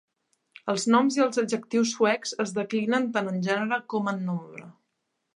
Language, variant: Catalan, Central